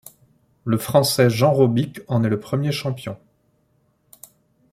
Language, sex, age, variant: French, male, 30-39, Français de métropole